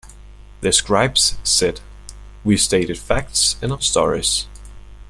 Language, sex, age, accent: English, male, under 19, United States English